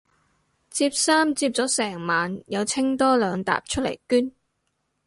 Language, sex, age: Cantonese, female, 19-29